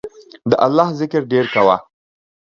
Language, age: Pashto, 30-39